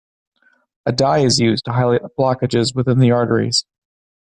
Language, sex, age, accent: English, male, 19-29, United States English